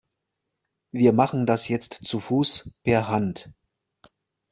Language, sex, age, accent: German, male, 40-49, Deutschland Deutsch